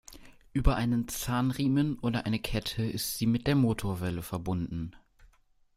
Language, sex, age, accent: German, male, under 19, Deutschland Deutsch